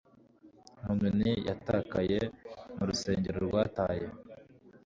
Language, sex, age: Kinyarwanda, male, 19-29